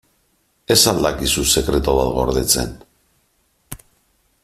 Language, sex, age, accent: Basque, male, 50-59, Mendebalekoa (Araba, Bizkaia, Gipuzkoako mendebaleko herri batzuk)